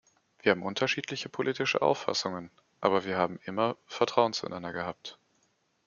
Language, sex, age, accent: German, male, 19-29, Deutschland Deutsch